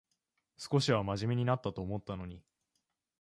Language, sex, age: Japanese, male, 19-29